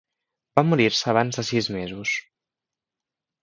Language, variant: Catalan, Central